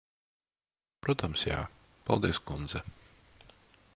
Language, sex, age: Latvian, male, 50-59